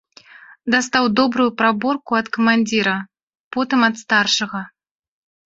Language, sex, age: Belarusian, female, 30-39